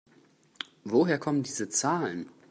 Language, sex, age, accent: German, male, under 19, Deutschland Deutsch